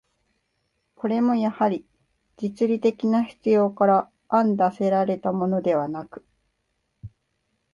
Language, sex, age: Japanese, female, 19-29